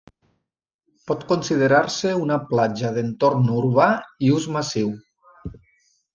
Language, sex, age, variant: Catalan, male, 40-49, Nord-Occidental